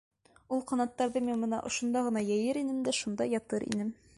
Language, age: Bashkir, 19-29